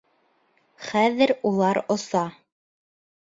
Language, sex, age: Bashkir, female, 19-29